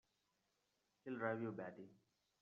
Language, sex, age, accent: English, male, 19-29, India and South Asia (India, Pakistan, Sri Lanka)